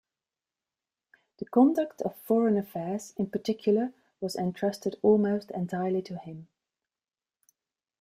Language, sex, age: English, female, 40-49